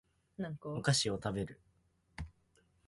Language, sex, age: Japanese, male, 19-29